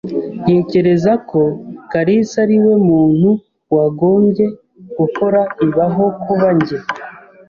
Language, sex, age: Kinyarwanda, male, 30-39